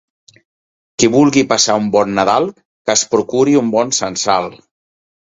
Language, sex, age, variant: Catalan, male, 40-49, Central